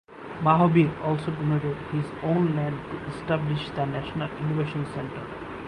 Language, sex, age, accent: English, male, 19-29, India and South Asia (India, Pakistan, Sri Lanka)